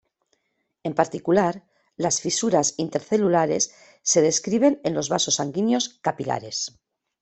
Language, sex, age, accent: Spanish, female, 50-59, España: Norte peninsular (Asturias, Castilla y León, Cantabria, País Vasco, Navarra, Aragón, La Rioja, Guadalajara, Cuenca)